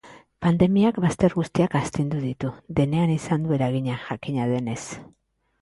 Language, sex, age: Basque, female, 40-49